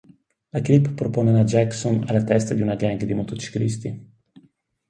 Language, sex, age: Italian, male, 40-49